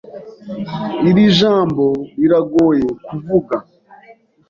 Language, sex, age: Kinyarwanda, male, 19-29